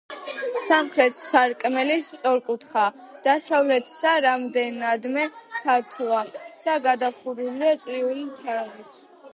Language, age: Georgian, under 19